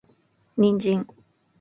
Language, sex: Japanese, female